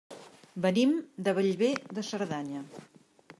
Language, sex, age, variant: Catalan, female, 50-59, Central